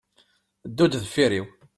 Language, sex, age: Kabyle, male, 30-39